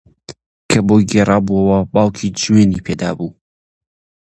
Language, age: Central Kurdish, 19-29